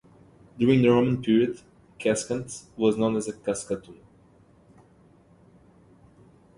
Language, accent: English, United States English